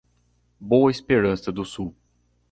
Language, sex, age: Portuguese, male, 19-29